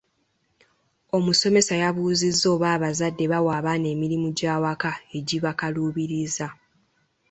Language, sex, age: Ganda, female, 19-29